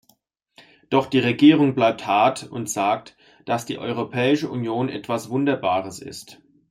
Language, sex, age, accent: German, male, 30-39, Deutschland Deutsch